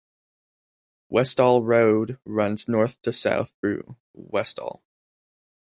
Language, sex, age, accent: English, male, under 19, United States English